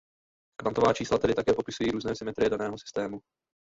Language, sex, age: Czech, male, under 19